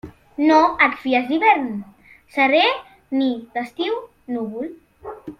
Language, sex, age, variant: Catalan, male, under 19, Central